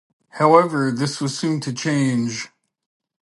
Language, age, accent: English, 50-59, Canadian English